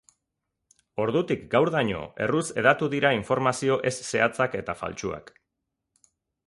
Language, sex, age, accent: Basque, male, 40-49, Mendebalekoa (Araba, Bizkaia, Gipuzkoako mendebaleko herri batzuk)